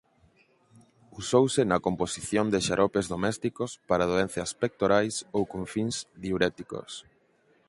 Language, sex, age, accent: Galician, male, 19-29, Central (gheada)